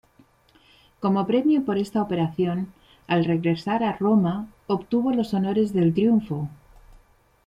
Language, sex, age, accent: Spanish, female, 50-59, España: Centro-Sur peninsular (Madrid, Toledo, Castilla-La Mancha)